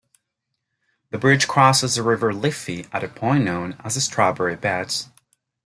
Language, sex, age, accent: English, male, 30-39, United States English